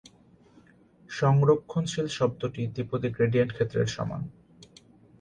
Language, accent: Bengali, প্রমিত